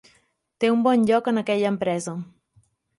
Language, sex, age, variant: Catalan, female, 19-29, Central